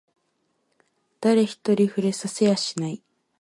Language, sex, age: Japanese, female, 19-29